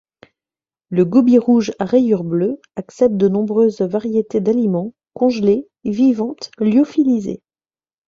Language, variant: French, Français de métropole